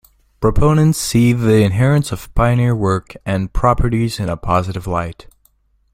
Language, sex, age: English, male, under 19